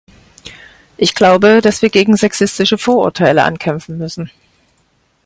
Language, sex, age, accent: German, female, 50-59, Deutschland Deutsch